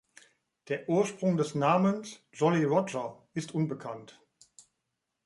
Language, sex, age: German, male, 50-59